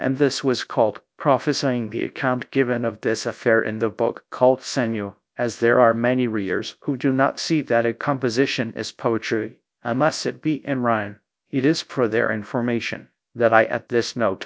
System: TTS, GradTTS